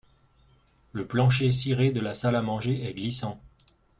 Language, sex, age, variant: French, male, 40-49, Français de métropole